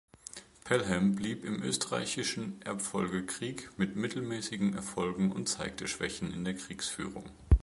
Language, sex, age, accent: German, male, 30-39, Deutschland Deutsch